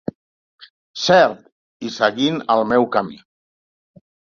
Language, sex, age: Catalan, male, 50-59